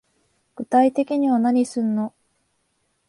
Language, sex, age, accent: Japanese, female, 19-29, 関東